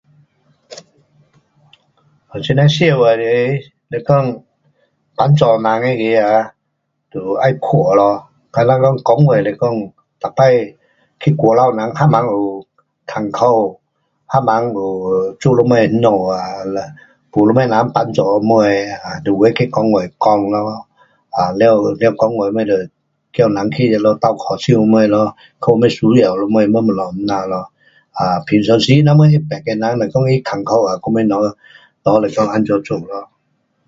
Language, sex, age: Pu-Xian Chinese, male, 60-69